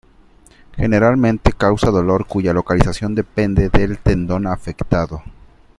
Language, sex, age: Spanish, male, 19-29